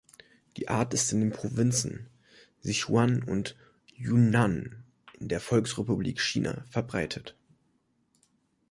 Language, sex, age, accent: German, male, 30-39, Deutschland Deutsch